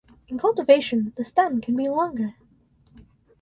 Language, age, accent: English, under 19, Canadian English